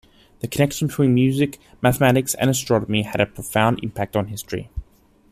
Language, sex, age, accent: English, male, 19-29, Australian English